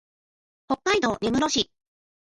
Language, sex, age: Japanese, female, 30-39